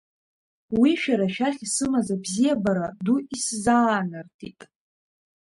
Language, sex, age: Abkhazian, female, under 19